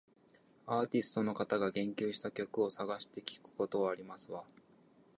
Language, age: Japanese, 19-29